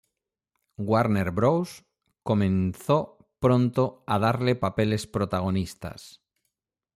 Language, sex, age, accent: Spanish, male, 50-59, España: Norte peninsular (Asturias, Castilla y León, Cantabria, País Vasco, Navarra, Aragón, La Rioja, Guadalajara, Cuenca)